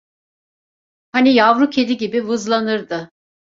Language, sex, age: Turkish, female, 50-59